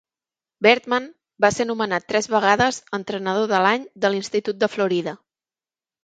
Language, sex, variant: Catalan, female, Central